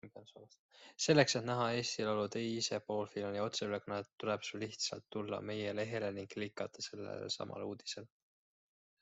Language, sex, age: Estonian, male, 19-29